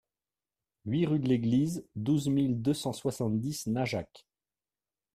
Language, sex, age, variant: French, male, 40-49, Français de métropole